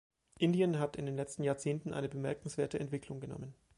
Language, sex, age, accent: German, male, 30-39, Deutschland Deutsch